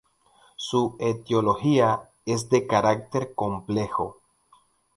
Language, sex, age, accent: Spanish, male, 19-29, Andino-Pacífico: Colombia, Perú, Ecuador, oeste de Bolivia y Venezuela andina